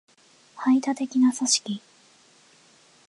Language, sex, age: Japanese, female, 19-29